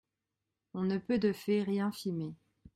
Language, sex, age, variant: French, female, 19-29, Français de métropole